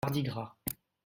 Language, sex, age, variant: French, male, 19-29, Français de métropole